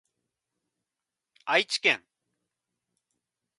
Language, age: Japanese, 30-39